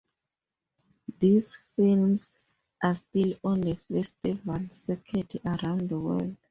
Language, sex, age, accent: English, female, 30-39, Southern African (South Africa, Zimbabwe, Namibia)